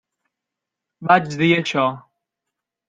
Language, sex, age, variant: Catalan, male, 19-29, Central